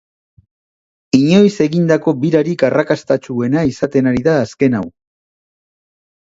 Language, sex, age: Basque, male, 50-59